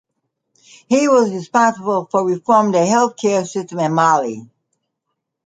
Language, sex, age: English, female, 60-69